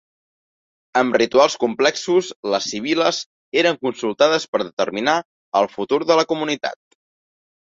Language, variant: Catalan, Central